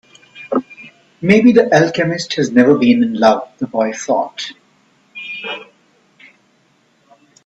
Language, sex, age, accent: English, male, 60-69, India and South Asia (India, Pakistan, Sri Lanka)